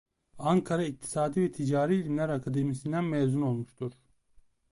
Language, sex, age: Turkish, male, 19-29